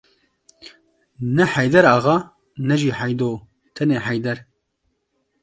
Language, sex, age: Kurdish, male, 19-29